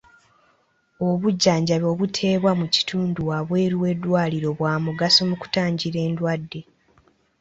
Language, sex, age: Ganda, female, 19-29